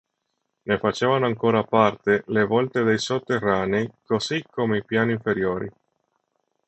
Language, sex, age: Italian, male, 30-39